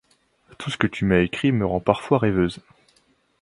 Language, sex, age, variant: French, male, 19-29, Français de métropole